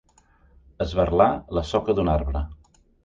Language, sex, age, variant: Catalan, male, 50-59, Central